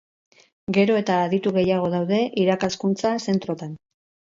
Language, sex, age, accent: Basque, female, 50-59, Mendebalekoa (Araba, Bizkaia, Gipuzkoako mendebaleko herri batzuk)